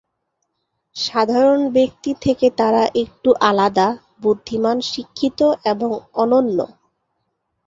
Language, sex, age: Bengali, female, 19-29